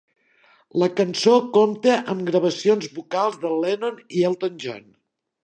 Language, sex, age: Catalan, female, 60-69